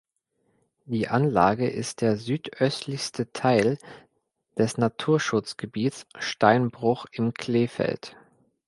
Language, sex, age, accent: German, male, 30-39, Deutschland Deutsch